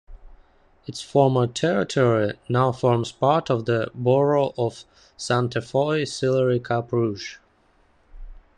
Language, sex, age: English, male, 19-29